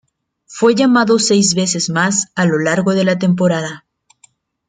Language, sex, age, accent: Spanish, female, 19-29, México